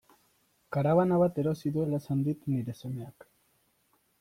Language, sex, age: Basque, male, 19-29